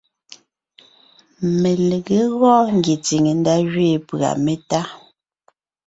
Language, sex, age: Ngiemboon, female, 30-39